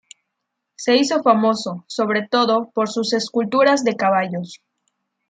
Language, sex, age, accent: Spanish, female, 19-29, México